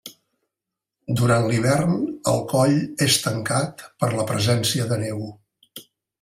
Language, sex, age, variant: Catalan, male, 60-69, Central